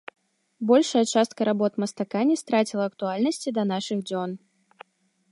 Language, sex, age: Belarusian, female, 19-29